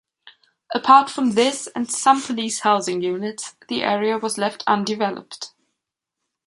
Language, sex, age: English, female, 19-29